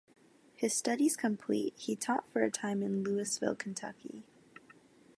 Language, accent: English, United States English